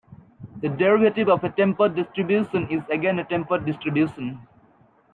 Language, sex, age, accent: English, male, 19-29, England English